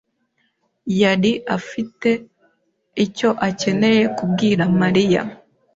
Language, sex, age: Kinyarwanda, female, 19-29